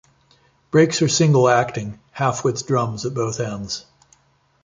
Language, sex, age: English, male, 40-49